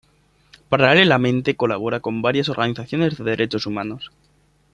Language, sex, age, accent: Spanish, male, 19-29, España: Centro-Sur peninsular (Madrid, Toledo, Castilla-La Mancha)